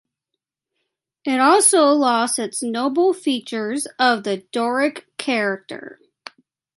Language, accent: English, United States English